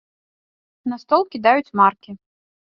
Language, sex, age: Belarusian, female, 30-39